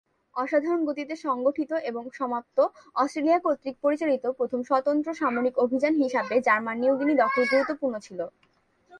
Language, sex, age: Bengali, female, 19-29